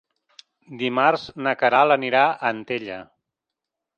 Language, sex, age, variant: Catalan, male, 50-59, Nord-Occidental